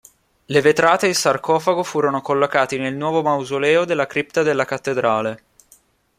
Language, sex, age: Italian, male, 19-29